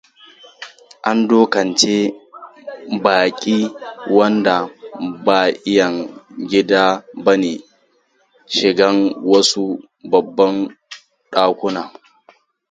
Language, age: Hausa, 19-29